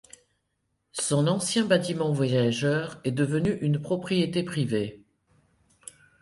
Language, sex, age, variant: French, female, 60-69, Français de métropole